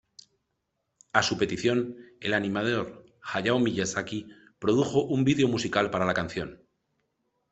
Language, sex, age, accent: Spanish, male, 40-49, España: Centro-Sur peninsular (Madrid, Toledo, Castilla-La Mancha)